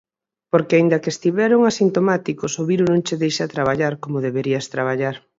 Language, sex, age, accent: Galician, female, 40-49, Central (gheada)